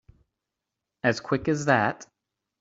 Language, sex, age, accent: English, male, 30-39, United States English